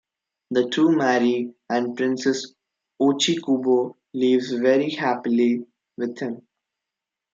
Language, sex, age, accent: English, male, 19-29, India and South Asia (India, Pakistan, Sri Lanka)